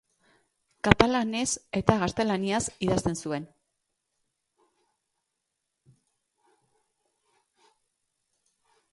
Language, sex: Basque, female